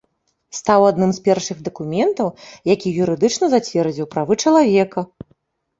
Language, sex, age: Belarusian, female, 30-39